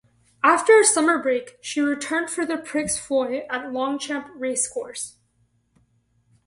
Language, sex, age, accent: English, female, under 19, United States English